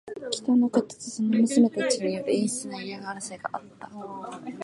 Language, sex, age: Japanese, female, 19-29